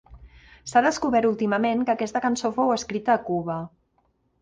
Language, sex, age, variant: Catalan, female, 50-59, Central